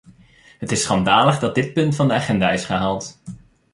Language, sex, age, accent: Dutch, male, 19-29, Nederlands Nederlands